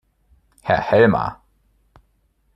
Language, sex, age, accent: German, male, 30-39, Deutschland Deutsch